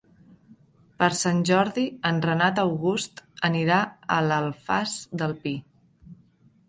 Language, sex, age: Catalan, female, 30-39